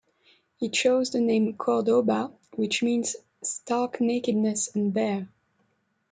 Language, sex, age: English, female, 30-39